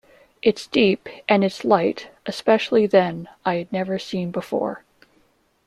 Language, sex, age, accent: English, female, 19-29, Canadian English